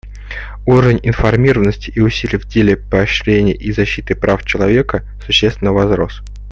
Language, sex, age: Russian, male, 30-39